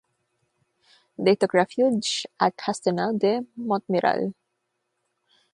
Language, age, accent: English, 19-29, United States English; Filipino